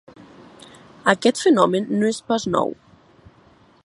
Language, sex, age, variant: Catalan, female, 19-29, Nord-Occidental